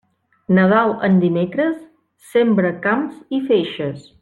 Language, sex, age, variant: Catalan, female, 30-39, Central